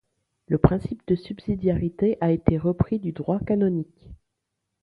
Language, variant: French, Français de métropole